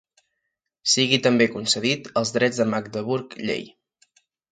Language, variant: Catalan, Central